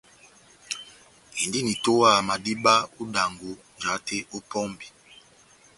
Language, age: Batanga, 40-49